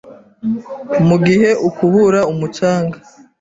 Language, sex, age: Kinyarwanda, female, 30-39